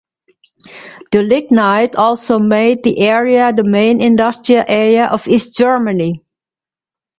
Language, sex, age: English, female, 40-49